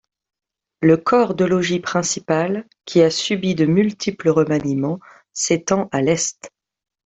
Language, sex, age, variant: French, female, 30-39, Français de métropole